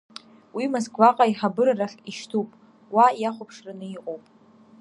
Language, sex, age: Abkhazian, female, under 19